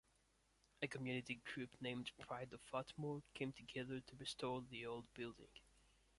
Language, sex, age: English, male, under 19